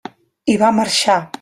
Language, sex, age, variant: Catalan, female, 50-59, Central